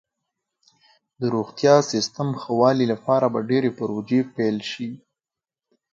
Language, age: Pashto, 19-29